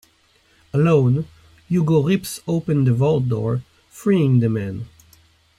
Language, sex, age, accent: English, male, 40-49, United States English